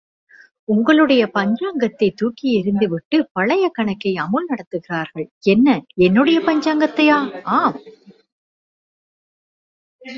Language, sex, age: Tamil, female, 40-49